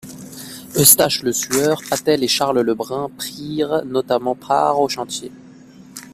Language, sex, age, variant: French, male, 30-39, Français de métropole